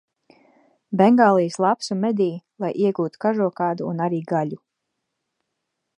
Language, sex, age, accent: Latvian, female, 30-39, bez akcenta